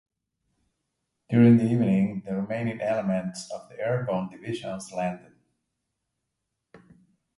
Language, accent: English, Canadian English